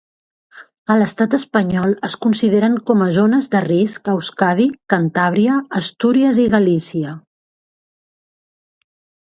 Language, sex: Catalan, female